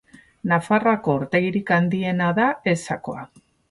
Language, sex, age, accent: Basque, female, 40-49, Mendebalekoa (Araba, Bizkaia, Gipuzkoako mendebaleko herri batzuk)